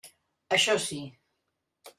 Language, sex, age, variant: Catalan, female, 50-59, Central